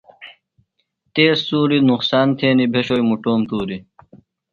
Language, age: Phalura, under 19